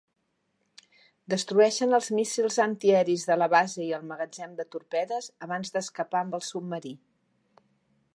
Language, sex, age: Catalan, female, 50-59